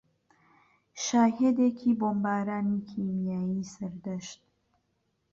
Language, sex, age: Central Kurdish, female, 19-29